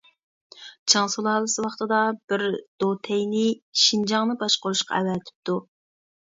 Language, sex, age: Uyghur, female, 19-29